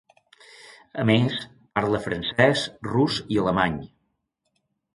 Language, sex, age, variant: Catalan, male, 60-69, Balear